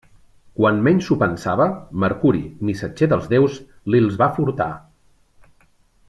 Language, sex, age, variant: Catalan, male, 40-49, Central